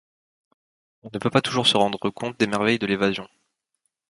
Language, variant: French, Français de métropole